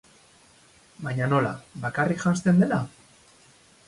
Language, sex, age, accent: Basque, male, 30-39, Mendebalekoa (Araba, Bizkaia, Gipuzkoako mendebaleko herri batzuk)